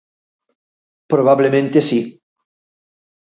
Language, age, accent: Galician, 60-69, Atlántico (seseo e gheada)